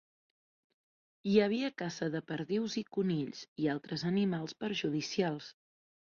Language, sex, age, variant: Catalan, female, 40-49, Central